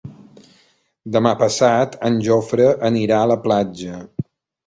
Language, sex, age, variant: Catalan, male, 50-59, Balear